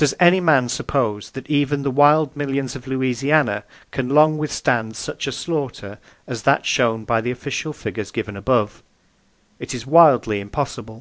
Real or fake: real